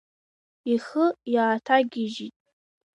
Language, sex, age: Abkhazian, female, 19-29